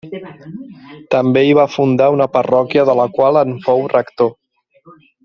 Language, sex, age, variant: Catalan, male, 30-39, Central